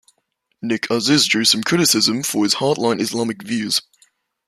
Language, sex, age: English, male, under 19